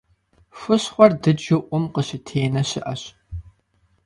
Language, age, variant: Kabardian, 19-29, Адыгэбзэ (Къэбэрдей, Кирил, Урысей)